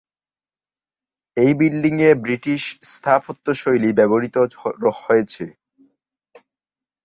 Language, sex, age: Bengali, male, under 19